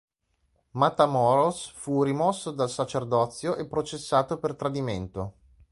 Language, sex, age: Italian, male, 30-39